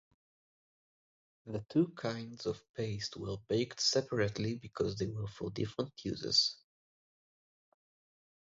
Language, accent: English, Israeli